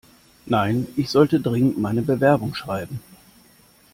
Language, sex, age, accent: German, male, 30-39, Deutschland Deutsch